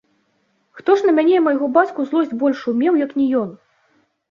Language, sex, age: Belarusian, female, 19-29